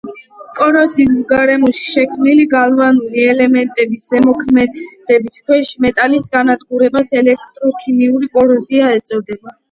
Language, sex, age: Georgian, female, under 19